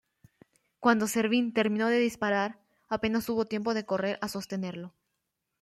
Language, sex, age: Spanish, female, under 19